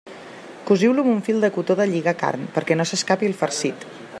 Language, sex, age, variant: Catalan, female, 30-39, Central